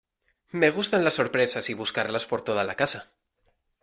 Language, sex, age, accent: Spanish, male, 19-29, España: Centro-Sur peninsular (Madrid, Toledo, Castilla-La Mancha)